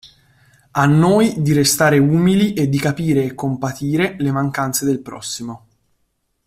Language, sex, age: Italian, male, 19-29